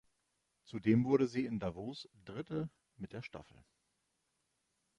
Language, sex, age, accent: German, male, 40-49, Deutschland Deutsch